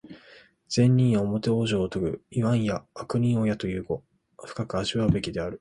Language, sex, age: Japanese, male, 19-29